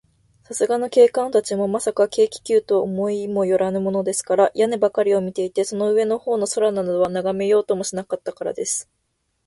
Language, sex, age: Japanese, female, 19-29